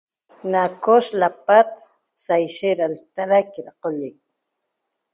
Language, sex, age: Toba, female, 50-59